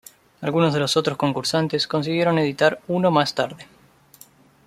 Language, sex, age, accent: Spanish, male, 19-29, Rioplatense: Argentina, Uruguay, este de Bolivia, Paraguay